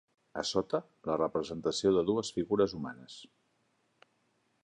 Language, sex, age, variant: Catalan, male, 40-49, Nord-Occidental